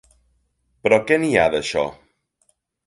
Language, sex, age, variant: Catalan, male, 40-49, Central